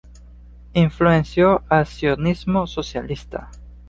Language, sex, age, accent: Spanish, male, 19-29, Caribe: Cuba, Venezuela, Puerto Rico, República Dominicana, Panamá, Colombia caribeña, México caribeño, Costa del golfo de México